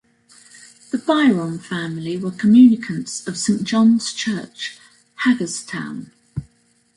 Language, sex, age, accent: English, female, 60-69, England English